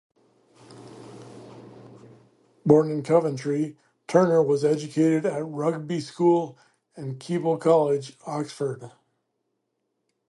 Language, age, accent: English, 60-69, United States English